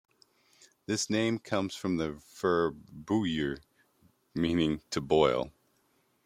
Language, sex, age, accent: English, male, 30-39, United States English